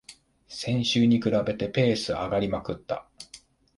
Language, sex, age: Japanese, male, 50-59